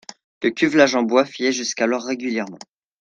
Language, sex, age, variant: French, male, under 19, Français de métropole